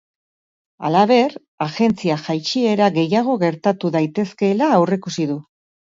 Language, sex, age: Basque, female, 40-49